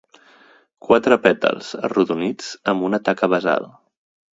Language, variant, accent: Catalan, Central, central